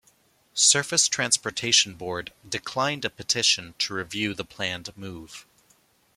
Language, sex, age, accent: English, male, 30-39, Canadian English